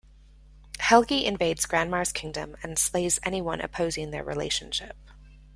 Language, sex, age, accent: English, female, 30-39, United States English